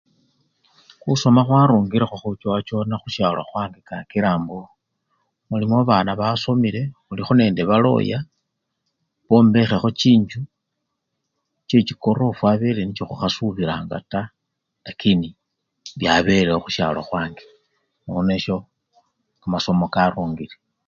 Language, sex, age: Luyia, male, 60-69